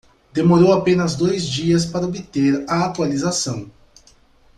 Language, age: Portuguese, 30-39